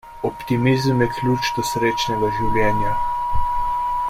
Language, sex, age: Slovenian, male, 30-39